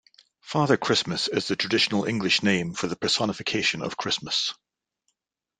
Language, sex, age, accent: English, male, 40-49, Scottish English